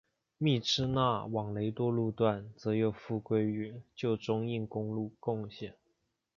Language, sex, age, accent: Chinese, male, 19-29, 出生地：江西省